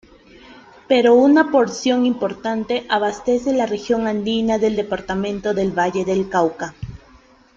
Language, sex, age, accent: Spanish, female, 30-39, Andino-Pacífico: Colombia, Perú, Ecuador, oeste de Bolivia y Venezuela andina